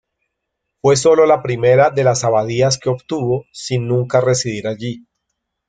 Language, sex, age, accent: Spanish, male, 30-39, Andino-Pacífico: Colombia, Perú, Ecuador, oeste de Bolivia y Venezuela andina